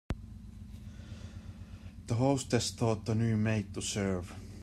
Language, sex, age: English, male, 40-49